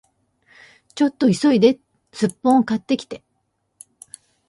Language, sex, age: Japanese, female, 50-59